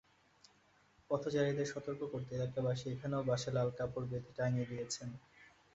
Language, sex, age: Bengali, male, 19-29